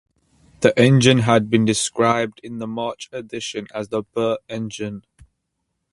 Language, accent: English, England English